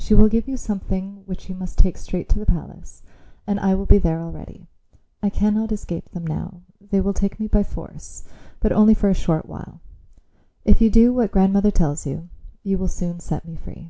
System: none